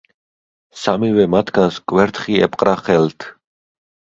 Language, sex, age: Georgian, male, 30-39